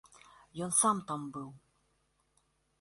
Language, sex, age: Belarusian, female, 30-39